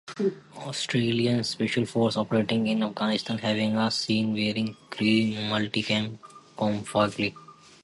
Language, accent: English, India and South Asia (India, Pakistan, Sri Lanka)